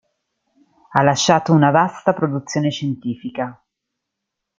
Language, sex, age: Italian, female, 30-39